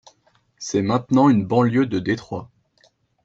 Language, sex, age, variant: French, male, 19-29, Français de métropole